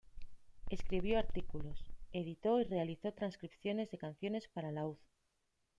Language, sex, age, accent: Spanish, female, 30-39, España: Norte peninsular (Asturias, Castilla y León, Cantabria, País Vasco, Navarra, Aragón, La Rioja, Guadalajara, Cuenca)